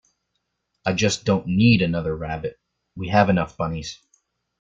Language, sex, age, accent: English, male, 19-29, United States English